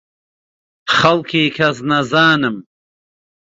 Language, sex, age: Central Kurdish, male, 30-39